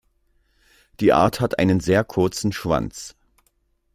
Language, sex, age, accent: German, male, 60-69, Deutschland Deutsch